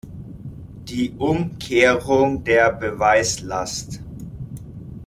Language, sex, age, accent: German, male, 30-39, Deutschland Deutsch